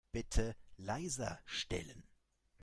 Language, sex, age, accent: German, male, 30-39, Deutschland Deutsch